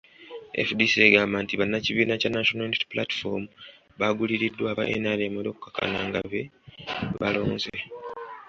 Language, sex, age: Ganda, male, 19-29